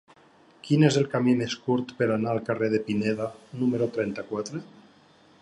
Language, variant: Catalan, Nord-Occidental